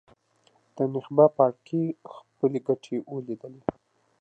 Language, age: Pashto, 19-29